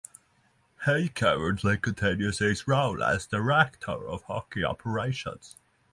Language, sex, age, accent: English, male, 30-39, United States English